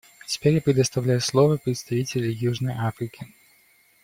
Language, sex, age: Russian, male, 19-29